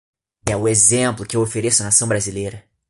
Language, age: Portuguese, under 19